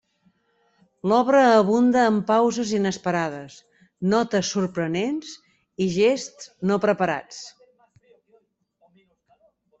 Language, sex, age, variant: Catalan, female, 50-59, Central